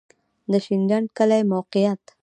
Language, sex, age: Pashto, female, 19-29